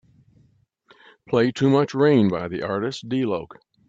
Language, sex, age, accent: English, male, 70-79, United States English